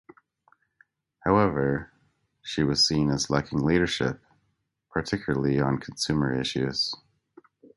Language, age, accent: English, 40-49, United States English